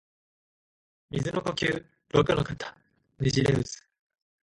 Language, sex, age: Japanese, male, 19-29